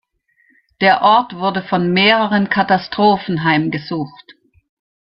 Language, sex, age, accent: German, female, 60-69, Deutschland Deutsch